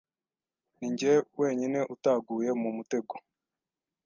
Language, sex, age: Kinyarwanda, male, 19-29